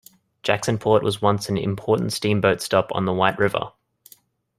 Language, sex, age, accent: English, male, 19-29, Australian English